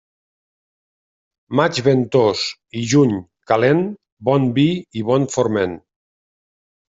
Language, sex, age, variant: Catalan, male, 40-49, Nord-Occidental